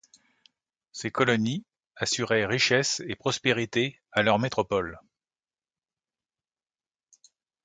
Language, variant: French, Français de métropole